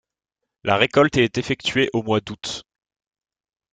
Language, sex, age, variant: French, male, 19-29, Français de métropole